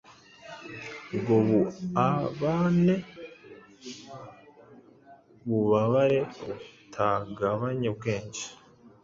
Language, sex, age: Kinyarwanda, male, 19-29